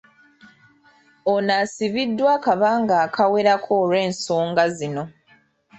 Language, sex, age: Ganda, female, 30-39